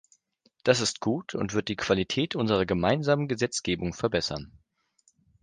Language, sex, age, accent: German, male, under 19, Deutschland Deutsch